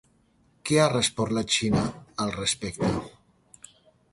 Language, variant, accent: Catalan, Central, central